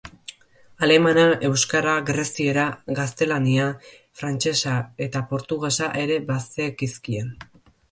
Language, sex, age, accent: Basque, male, under 19, Erdialdekoa edo Nafarra (Gipuzkoa, Nafarroa)